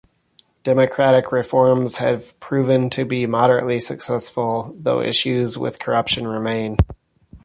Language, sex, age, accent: English, male, 30-39, United States English